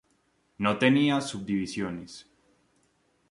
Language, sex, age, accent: Spanish, male, 19-29, Andino-Pacífico: Colombia, Perú, Ecuador, oeste de Bolivia y Venezuela andina